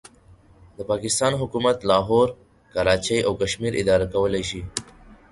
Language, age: Pashto, 19-29